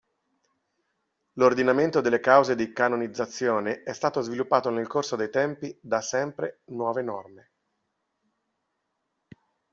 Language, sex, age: Italian, male, 40-49